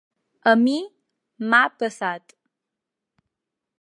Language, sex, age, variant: Catalan, female, 19-29, Balear